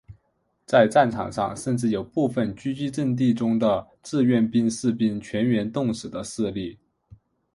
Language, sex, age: Chinese, male, 30-39